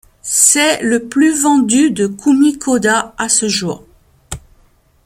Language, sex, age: French, female, 50-59